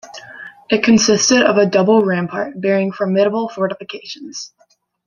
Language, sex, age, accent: English, female, 19-29, United States English